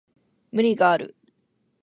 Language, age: Japanese, 19-29